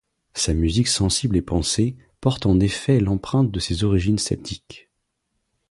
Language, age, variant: French, 30-39, Français de métropole